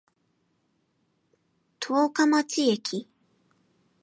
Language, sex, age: Japanese, female, 19-29